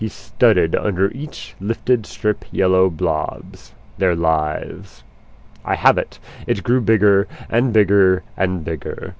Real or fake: real